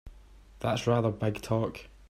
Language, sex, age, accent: English, male, 19-29, Scottish English